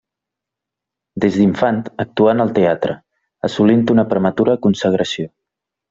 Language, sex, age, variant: Catalan, male, 19-29, Central